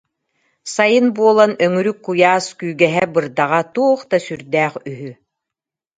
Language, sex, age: Yakut, female, 50-59